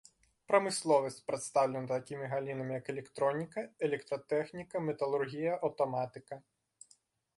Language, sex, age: Belarusian, male, 19-29